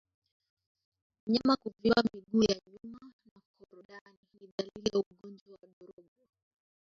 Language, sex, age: Swahili, female, 19-29